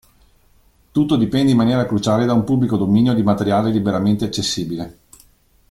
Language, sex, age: Italian, male, 40-49